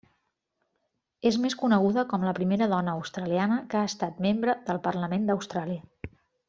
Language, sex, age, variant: Catalan, female, 50-59, Central